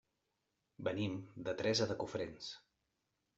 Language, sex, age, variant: Catalan, male, 30-39, Central